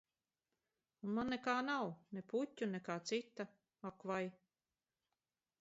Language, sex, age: Latvian, female, 40-49